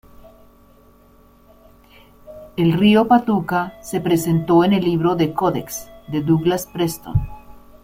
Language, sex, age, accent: Spanish, female, 50-59, Andino-Pacífico: Colombia, Perú, Ecuador, oeste de Bolivia y Venezuela andina